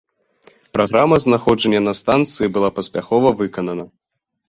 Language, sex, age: Belarusian, male, under 19